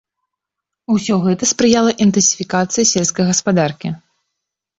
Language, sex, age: Belarusian, female, 30-39